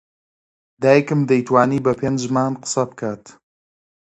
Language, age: Central Kurdish, 19-29